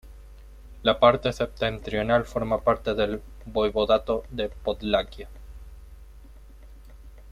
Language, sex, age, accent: Spanish, male, 30-39, Rioplatense: Argentina, Uruguay, este de Bolivia, Paraguay